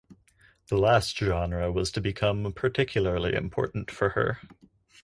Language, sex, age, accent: English, male, under 19, United States English